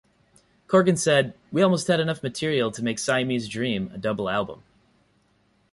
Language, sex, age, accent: English, male, 30-39, United States English